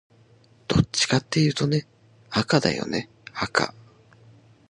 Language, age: Japanese, 19-29